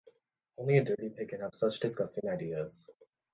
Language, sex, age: English, male, under 19